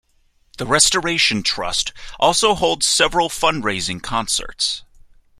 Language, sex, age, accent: English, male, 19-29, United States English